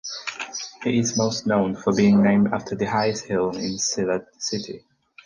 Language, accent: English, United States English